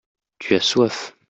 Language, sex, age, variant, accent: French, male, 19-29, Français d'Europe, Français de Suisse